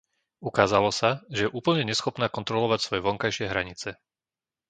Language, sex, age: Slovak, male, 30-39